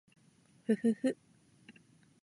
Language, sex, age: Japanese, female, 30-39